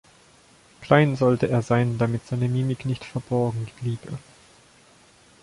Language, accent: German, Deutschland Deutsch